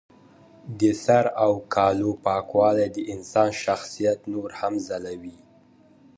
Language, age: Pashto, 19-29